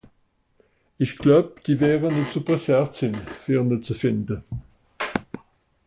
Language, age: Swiss German, 60-69